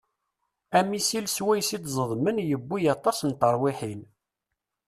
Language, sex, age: Kabyle, male, 30-39